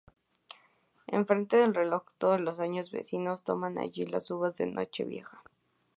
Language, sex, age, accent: Spanish, female, under 19, México